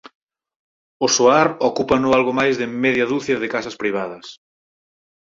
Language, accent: Galician, Normativo (estándar)